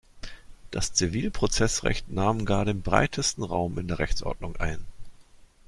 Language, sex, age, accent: German, male, 50-59, Deutschland Deutsch